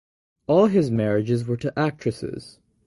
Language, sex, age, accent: English, male, under 19, United States English